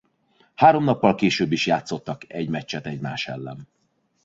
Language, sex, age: Hungarian, male, 40-49